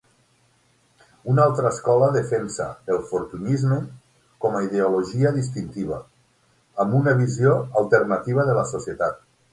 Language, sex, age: Catalan, male, 50-59